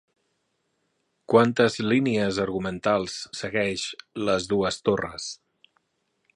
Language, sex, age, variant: Catalan, male, 40-49, Central